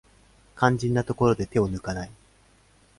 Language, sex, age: Japanese, male, 19-29